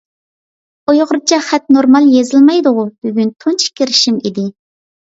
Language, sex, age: Uyghur, male, under 19